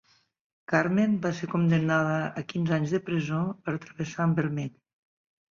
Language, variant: Catalan, Septentrional